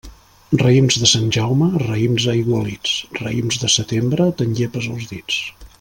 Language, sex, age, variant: Catalan, male, 50-59, Central